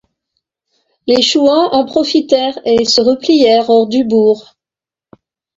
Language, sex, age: French, female, 50-59